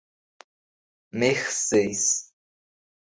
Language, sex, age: Portuguese, male, 19-29